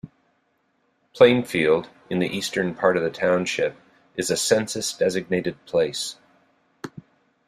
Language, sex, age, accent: English, male, 50-59, United States English